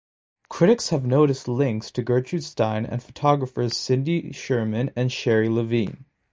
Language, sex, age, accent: English, male, under 19, United States English